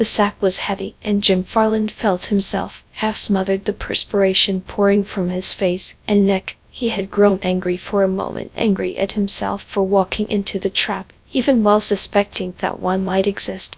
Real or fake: fake